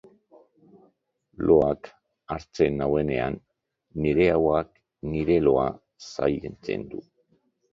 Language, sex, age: Basque, male, 60-69